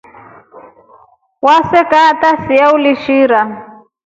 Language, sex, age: Rombo, female, 40-49